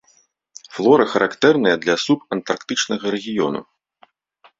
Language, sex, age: Belarusian, male, 30-39